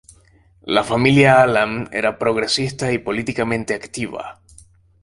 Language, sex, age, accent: Spanish, male, 19-29, Caribe: Cuba, Venezuela, Puerto Rico, República Dominicana, Panamá, Colombia caribeña, México caribeño, Costa del golfo de México